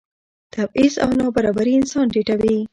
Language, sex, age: Pashto, female, 40-49